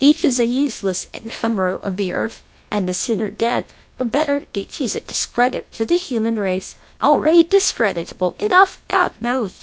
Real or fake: fake